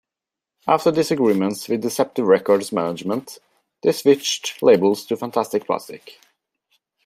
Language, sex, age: English, male, 19-29